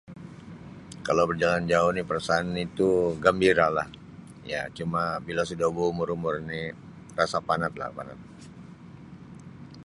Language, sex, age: Sabah Malay, male, 50-59